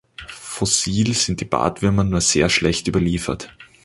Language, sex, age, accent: German, male, 19-29, Österreichisches Deutsch